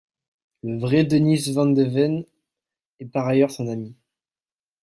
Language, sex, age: French, male, 19-29